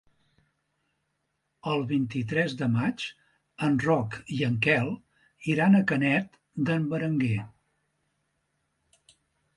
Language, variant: Catalan, Central